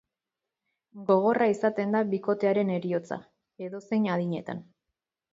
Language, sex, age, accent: Basque, female, 30-39, Erdialdekoa edo Nafarra (Gipuzkoa, Nafarroa)